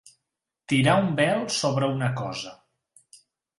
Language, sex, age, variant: Catalan, male, 40-49, Central